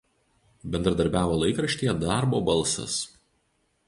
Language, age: Lithuanian, 40-49